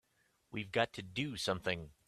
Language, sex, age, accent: English, male, 40-49, United States English